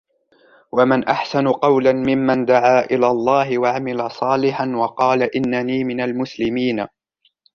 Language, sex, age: Arabic, male, 19-29